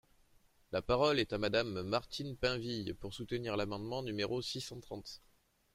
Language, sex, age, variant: French, male, 30-39, Français de métropole